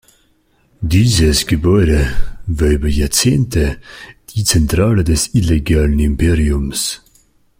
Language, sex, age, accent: German, male, 19-29, Österreichisches Deutsch